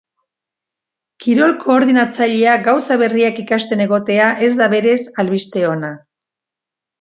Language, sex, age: Basque, female, 60-69